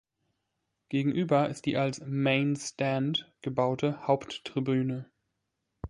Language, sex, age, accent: German, male, 19-29, Deutschland Deutsch